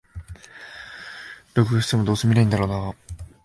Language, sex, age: Japanese, male, 19-29